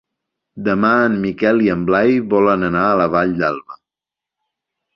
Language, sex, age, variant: Catalan, male, 40-49, Central